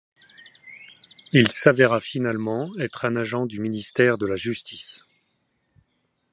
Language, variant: French, Français de métropole